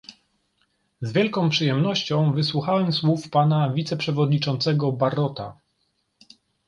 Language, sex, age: Polish, male, 30-39